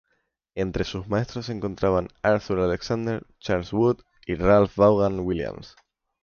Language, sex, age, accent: Spanish, male, 19-29, España: Centro-Sur peninsular (Madrid, Toledo, Castilla-La Mancha); España: Islas Canarias